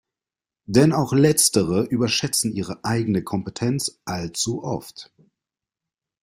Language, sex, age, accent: German, male, 30-39, Deutschland Deutsch